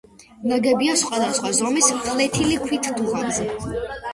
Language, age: Georgian, under 19